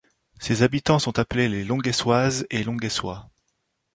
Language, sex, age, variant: French, male, 30-39, Français de métropole